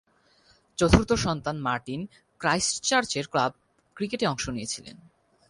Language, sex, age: Bengali, male, 19-29